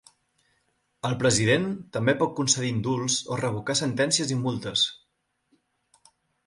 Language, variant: Catalan, Central